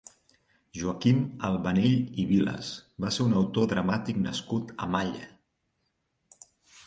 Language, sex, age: Catalan, male, 40-49